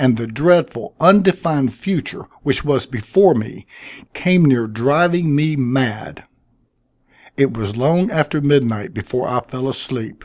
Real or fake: real